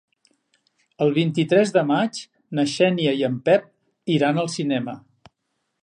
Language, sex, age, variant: Catalan, male, 60-69, Central